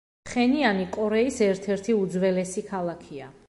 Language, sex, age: Georgian, female, 30-39